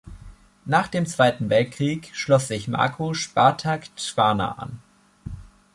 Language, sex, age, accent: German, male, 19-29, Deutschland Deutsch